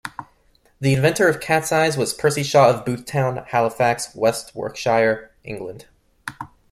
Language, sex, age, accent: English, male, 19-29, United States English